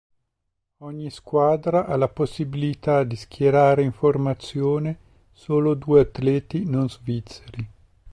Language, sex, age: Italian, male, 40-49